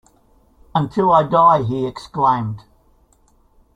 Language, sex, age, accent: English, male, 70-79, Australian English